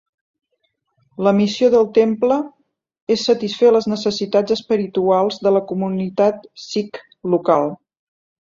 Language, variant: Catalan, Central